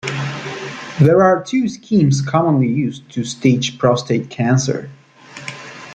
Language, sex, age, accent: English, male, 19-29, United States English